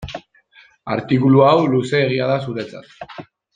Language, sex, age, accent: Basque, male, under 19, Mendebalekoa (Araba, Bizkaia, Gipuzkoako mendebaleko herri batzuk)